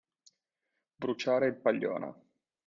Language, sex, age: Italian, male, 19-29